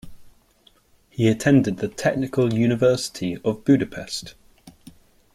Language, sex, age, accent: English, male, 19-29, England English